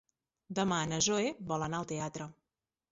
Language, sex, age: Catalan, female, 40-49